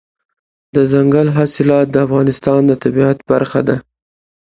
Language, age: Pashto, 19-29